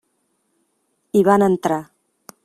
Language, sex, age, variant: Catalan, female, 40-49, Central